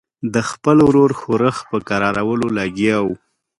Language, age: Pashto, 30-39